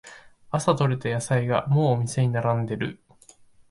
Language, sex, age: Japanese, male, 19-29